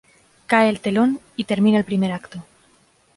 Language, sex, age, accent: Spanish, female, 30-39, España: Centro-Sur peninsular (Madrid, Toledo, Castilla-La Mancha)